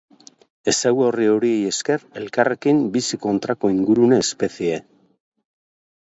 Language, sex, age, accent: Basque, male, 50-59, Mendebalekoa (Araba, Bizkaia, Gipuzkoako mendebaleko herri batzuk)